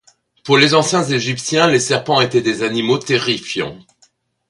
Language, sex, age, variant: French, male, 60-69, Français de métropole